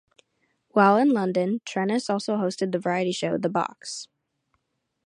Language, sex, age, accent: English, female, under 19, United States English